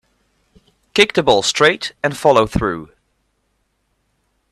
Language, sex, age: English, male, 19-29